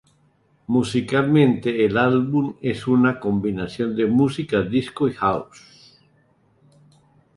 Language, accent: Spanish, Andino-Pacífico: Colombia, Perú, Ecuador, oeste de Bolivia y Venezuela andina